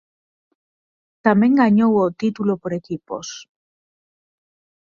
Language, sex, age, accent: Galician, female, 19-29, Normativo (estándar)